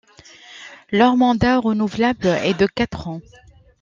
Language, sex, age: French, male, 40-49